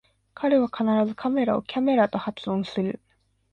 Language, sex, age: Japanese, female, under 19